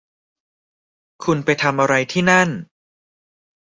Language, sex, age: Thai, male, 19-29